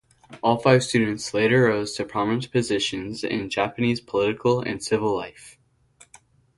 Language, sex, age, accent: English, male, under 19, United States English